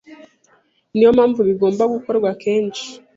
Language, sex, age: Kinyarwanda, female, 19-29